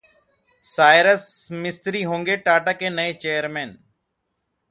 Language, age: Hindi, 30-39